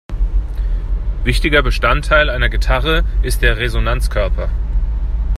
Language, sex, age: German, male, 30-39